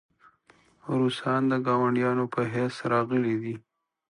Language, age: Pashto, 30-39